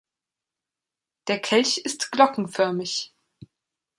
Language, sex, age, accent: German, female, 19-29, Deutschland Deutsch